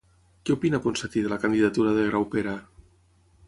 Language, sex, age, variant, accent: Catalan, male, 40-49, Tortosí, nord-occidental; Tortosí